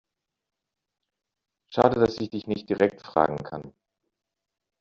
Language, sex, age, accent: German, male, 40-49, Deutschland Deutsch